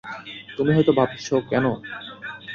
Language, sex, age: Bengali, male, 19-29